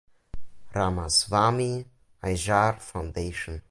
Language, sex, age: English, male, under 19